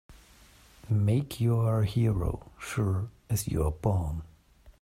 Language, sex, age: English, male, 30-39